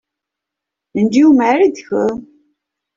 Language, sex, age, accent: English, female, 50-59, Australian English